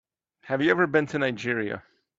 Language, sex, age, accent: English, male, 30-39, United States English